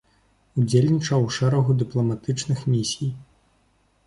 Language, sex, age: Belarusian, male, 19-29